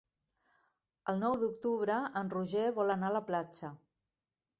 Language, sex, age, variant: Catalan, female, 50-59, Central